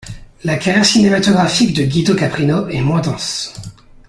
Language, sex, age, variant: French, male, 19-29, Français de métropole